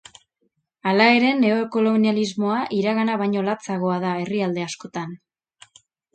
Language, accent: Basque, Erdialdekoa edo Nafarra (Gipuzkoa, Nafarroa)